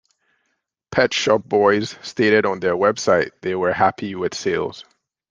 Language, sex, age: English, male, 30-39